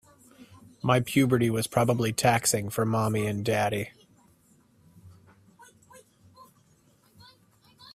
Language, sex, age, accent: English, male, 30-39, United States English